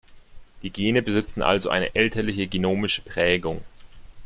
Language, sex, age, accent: German, male, 19-29, Deutschland Deutsch